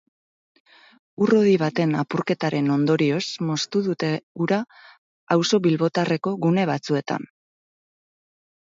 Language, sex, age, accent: Basque, female, 30-39, Mendebalekoa (Araba, Bizkaia, Gipuzkoako mendebaleko herri batzuk)